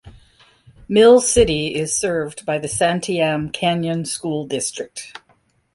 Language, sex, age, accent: English, female, 60-69, United States English